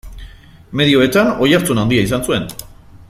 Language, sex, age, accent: Basque, male, 50-59, Mendebalekoa (Araba, Bizkaia, Gipuzkoako mendebaleko herri batzuk)